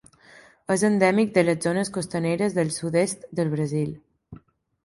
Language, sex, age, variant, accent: Catalan, female, 19-29, Balear, mallorquí